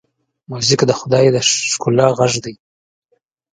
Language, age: Pashto, 30-39